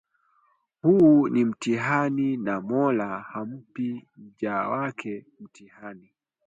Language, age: Swahili, 19-29